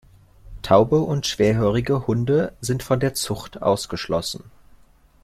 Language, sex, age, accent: German, male, 19-29, Deutschland Deutsch